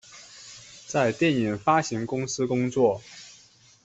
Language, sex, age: Chinese, male, 30-39